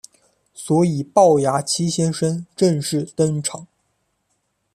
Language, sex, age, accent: Chinese, male, 19-29, 出生地：湖北省